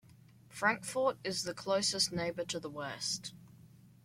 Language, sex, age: English, male, under 19